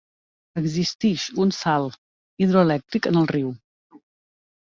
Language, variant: Catalan, Central